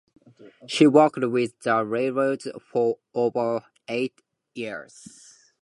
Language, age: English, 19-29